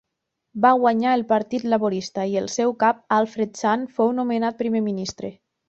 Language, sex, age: Catalan, female, 30-39